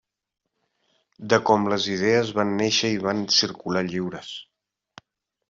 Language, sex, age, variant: Catalan, male, 40-49, Central